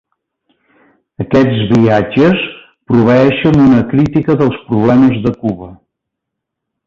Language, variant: Catalan, Central